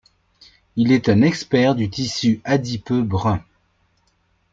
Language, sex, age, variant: French, male, 40-49, Français de métropole